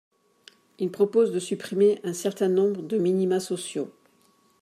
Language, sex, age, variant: French, female, 40-49, Français de métropole